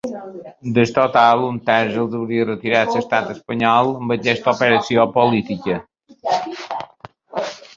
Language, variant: Catalan, Balear